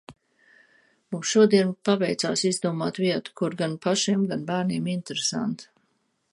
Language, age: Latvian, 60-69